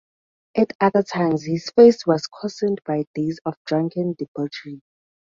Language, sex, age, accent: English, female, under 19, Southern African (South Africa, Zimbabwe, Namibia)